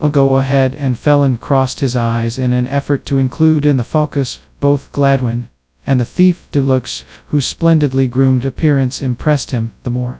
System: TTS, FastPitch